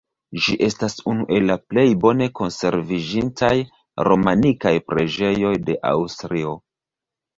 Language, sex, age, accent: Esperanto, male, 30-39, Internacia